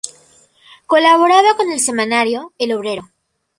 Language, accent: Spanish, Andino-Pacífico: Colombia, Perú, Ecuador, oeste de Bolivia y Venezuela andina